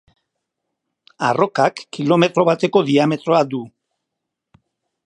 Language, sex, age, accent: Basque, male, 60-69, Mendebalekoa (Araba, Bizkaia, Gipuzkoako mendebaleko herri batzuk)